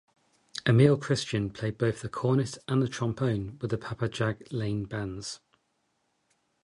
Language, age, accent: English, 50-59, England English